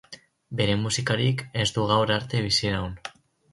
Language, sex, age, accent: Basque, male, under 19, Mendebalekoa (Araba, Bizkaia, Gipuzkoako mendebaleko herri batzuk)